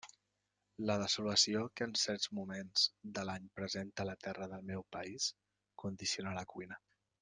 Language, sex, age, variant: Catalan, male, 30-39, Central